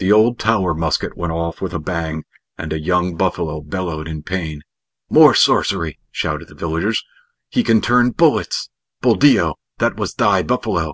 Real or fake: real